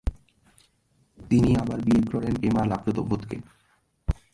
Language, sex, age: Bengali, male, 19-29